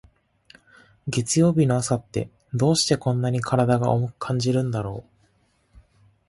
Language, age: Japanese, 19-29